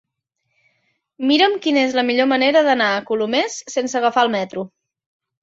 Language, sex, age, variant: Catalan, female, 19-29, Central